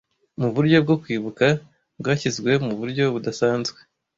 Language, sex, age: Kinyarwanda, male, 19-29